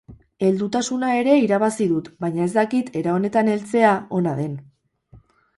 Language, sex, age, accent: Basque, female, 19-29, Erdialdekoa edo Nafarra (Gipuzkoa, Nafarroa)